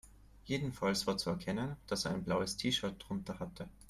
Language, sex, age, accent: German, male, 30-39, Österreichisches Deutsch